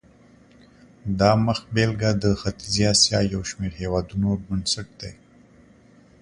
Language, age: Pashto, 30-39